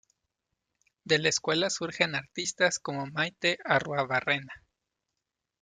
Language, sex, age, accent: Spanish, male, 30-39, México